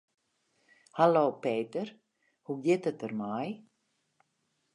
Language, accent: Western Frisian, Klaaifrysk